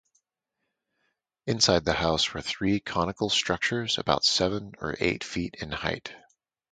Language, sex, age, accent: English, male, 30-39, United States English